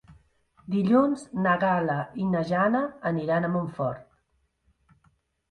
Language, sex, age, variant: Catalan, female, 50-59, Central